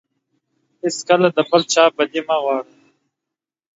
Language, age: Pashto, 19-29